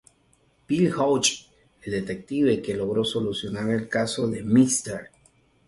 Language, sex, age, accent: Spanish, male, 40-49, Caribe: Cuba, Venezuela, Puerto Rico, República Dominicana, Panamá, Colombia caribeña, México caribeño, Costa del golfo de México